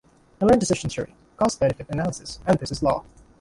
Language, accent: English, Filipino